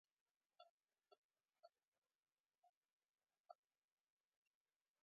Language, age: Indonesian, 30-39